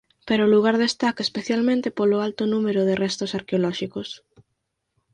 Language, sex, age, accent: Galician, female, under 19, Normativo (estándar)